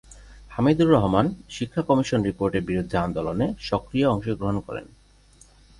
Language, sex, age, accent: Bengali, male, 19-29, Native